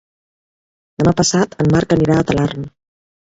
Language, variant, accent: Catalan, Nord-Occidental, nord-occidental